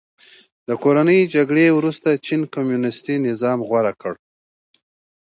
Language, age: Pashto, 40-49